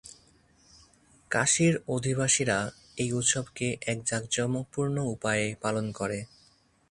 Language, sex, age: Bengali, male, 19-29